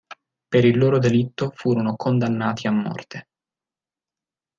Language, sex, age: Italian, male, 19-29